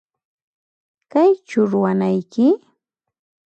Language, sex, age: Puno Quechua, female, 30-39